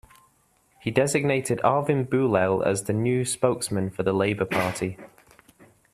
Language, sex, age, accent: English, male, 19-29, England English